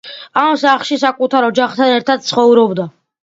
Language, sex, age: Georgian, male, under 19